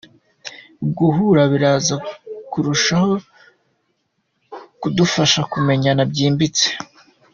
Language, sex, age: Kinyarwanda, male, 19-29